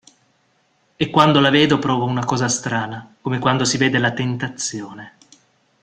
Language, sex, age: Italian, male, 30-39